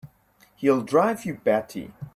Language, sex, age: English, male, 19-29